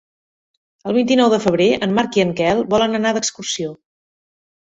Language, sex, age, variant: Catalan, female, 40-49, Central